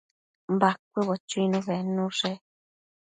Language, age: Matsés, 30-39